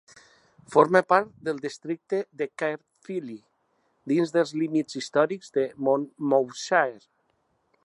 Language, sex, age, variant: Catalan, male, 60-69, Central